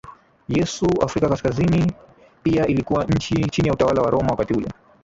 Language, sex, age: Swahili, male, 19-29